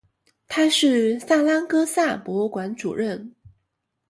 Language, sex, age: Chinese, female, 19-29